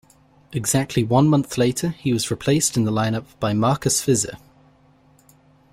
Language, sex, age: English, male, 19-29